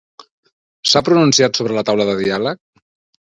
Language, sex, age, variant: Catalan, male, 40-49, Central